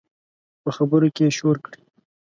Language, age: Pashto, 19-29